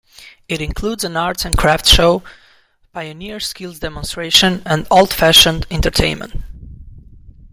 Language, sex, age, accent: English, male, 19-29, United States English